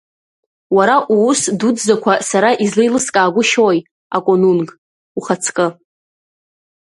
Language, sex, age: Abkhazian, female, under 19